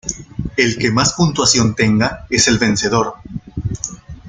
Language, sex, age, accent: Spanish, male, 40-49, Andino-Pacífico: Colombia, Perú, Ecuador, oeste de Bolivia y Venezuela andina